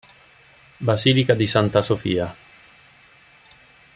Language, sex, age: Italian, male, 50-59